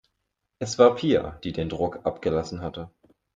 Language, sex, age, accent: German, male, 19-29, Deutschland Deutsch